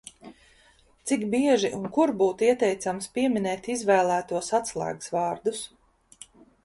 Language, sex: Latvian, female